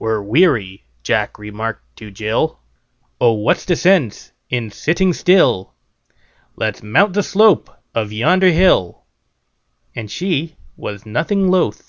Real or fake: real